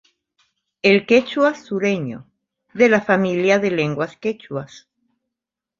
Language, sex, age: Spanish, female, 50-59